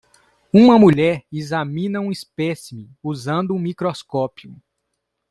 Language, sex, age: Portuguese, male, 40-49